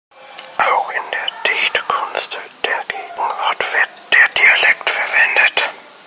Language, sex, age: German, male, 19-29